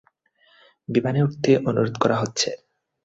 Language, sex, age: Bengali, male, 19-29